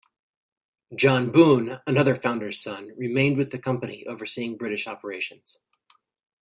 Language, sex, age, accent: English, male, 30-39, United States English